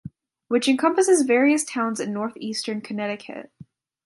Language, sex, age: English, female, under 19